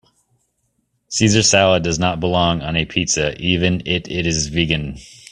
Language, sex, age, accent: English, male, 30-39, United States English